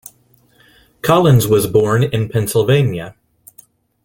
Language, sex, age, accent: English, male, 40-49, United States English